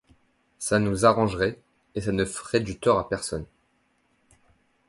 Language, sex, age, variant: French, male, 19-29, Français de métropole